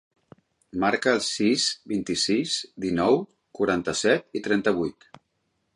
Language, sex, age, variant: Catalan, male, 40-49, Central